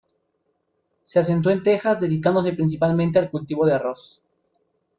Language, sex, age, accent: Spanish, male, 19-29, México